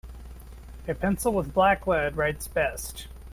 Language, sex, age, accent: English, male, 19-29, United States English